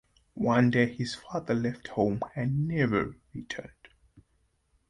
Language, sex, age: English, male, 19-29